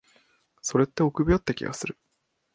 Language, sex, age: Japanese, male, 19-29